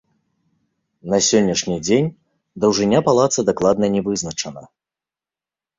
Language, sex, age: Belarusian, male, 30-39